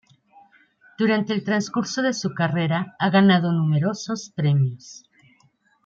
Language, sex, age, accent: Spanish, female, 50-59, México